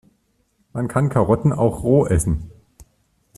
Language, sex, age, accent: German, male, 40-49, Deutschland Deutsch